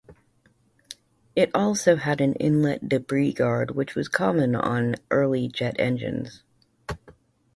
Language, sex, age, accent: English, female, 50-59, United States English